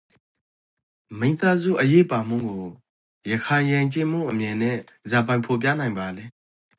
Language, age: Rakhine, 30-39